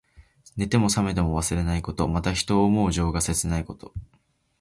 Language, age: Japanese, under 19